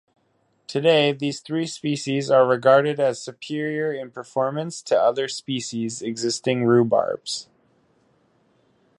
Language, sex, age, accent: English, male, 30-39, Canadian English